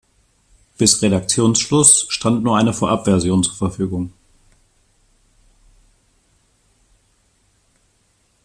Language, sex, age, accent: German, male, 40-49, Deutschland Deutsch